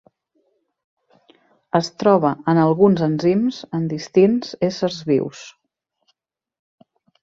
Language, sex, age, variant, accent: Catalan, female, 30-39, Central, Oriental